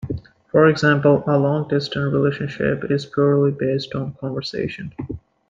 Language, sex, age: English, male, 19-29